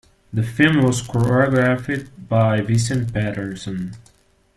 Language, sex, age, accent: English, male, 19-29, United States English